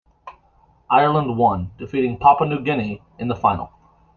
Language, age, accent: English, 19-29, United States English